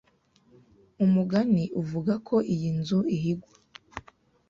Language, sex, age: Kinyarwanda, female, 19-29